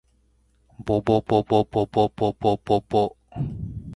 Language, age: Japanese, 50-59